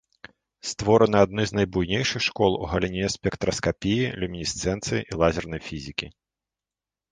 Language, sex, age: Belarusian, male, 30-39